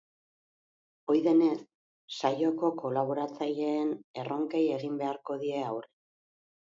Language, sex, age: Basque, female, 40-49